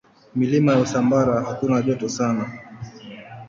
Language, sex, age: Swahili, male, 19-29